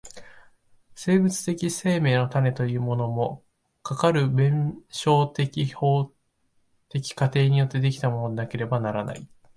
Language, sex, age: Japanese, male, 19-29